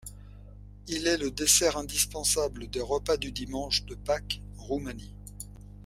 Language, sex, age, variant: French, male, 60-69, Français de métropole